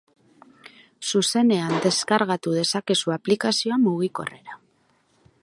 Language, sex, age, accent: Basque, female, 40-49, Mendebalekoa (Araba, Bizkaia, Gipuzkoako mendebaleko herri batzuk)